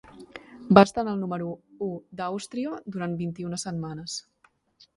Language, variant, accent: Catalan, Central, central